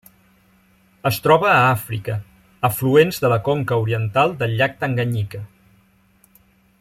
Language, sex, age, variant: Catalan, male, 50-59, Central